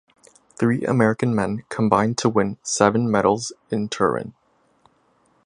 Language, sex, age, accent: English, male, 19-29, Canadian English